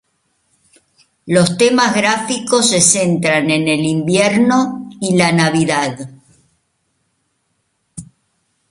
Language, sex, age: Spanish, male, 70-79